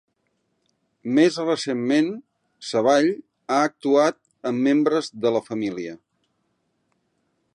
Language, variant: Catalan, Central